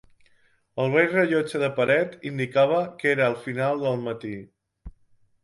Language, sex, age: Catalan, male, 30-39